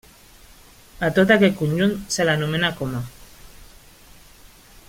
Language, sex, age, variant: Catalan, female, 30-39, Central